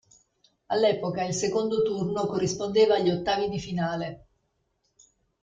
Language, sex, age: Italian, female, 60-69